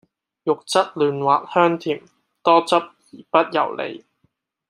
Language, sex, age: Cantonese, male, 19-29